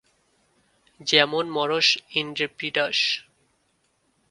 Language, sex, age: Bengali, male, 19-29